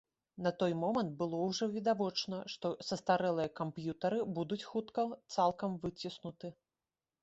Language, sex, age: Belarusian, female, 30-39